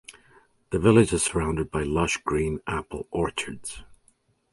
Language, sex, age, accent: English, male, 40-49, United States English